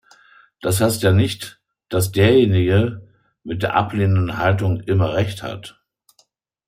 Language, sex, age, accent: German, male, 50-59, Deutschland Deutsch